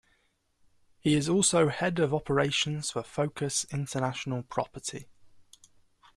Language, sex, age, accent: English, male, under 19, England English